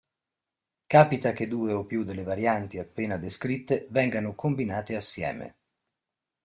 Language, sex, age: Italian, male, 40-49